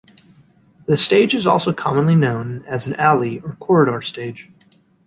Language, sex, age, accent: English, male, 19-29, United States English